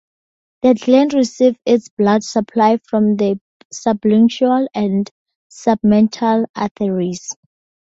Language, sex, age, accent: English, female, 19-29, Southern African (South Africa, Zimbabwe, Namibia)